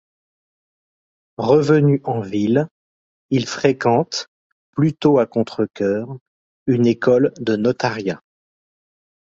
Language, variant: French, Français de métropole